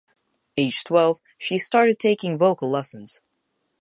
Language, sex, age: English, male, under 19